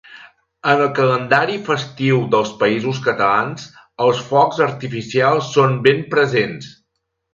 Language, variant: Catalan, Central